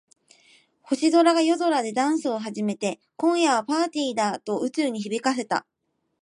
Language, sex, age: Japanese, female, 19-29